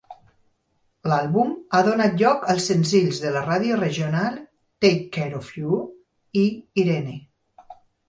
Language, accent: Catalan, valencià